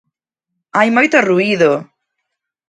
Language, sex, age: Galician, female, 40-49